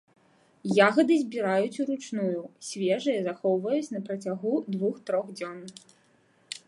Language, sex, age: Belarusian, female, 30-39